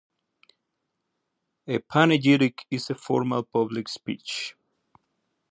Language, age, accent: English, 30-39, United States English